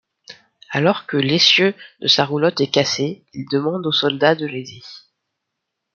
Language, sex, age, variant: French, male, under 19, Français de métropole